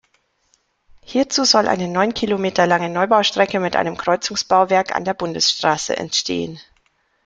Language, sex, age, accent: German, female, 40-49, Deutschland Deutsch